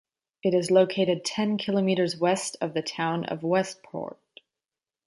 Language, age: English, under 19